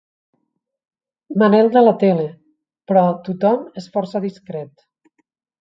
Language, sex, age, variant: Catalan, female, 40-49, Central